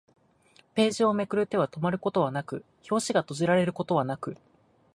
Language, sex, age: Japanese, male, 19-29